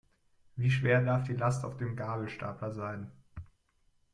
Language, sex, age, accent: German, male, 19-29, Deutschland Deutsch